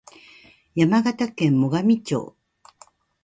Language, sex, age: Japanese, female, 50-59